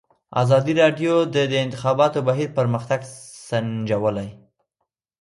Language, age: Pashto, 19-29